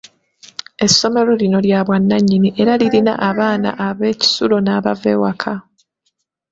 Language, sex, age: Ganda, female, 30-39